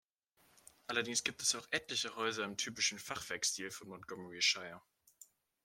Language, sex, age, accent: German, male, 19-29, Deutschland Deutsch